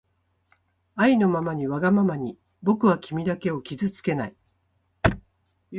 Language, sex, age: Japanese, female, 60-69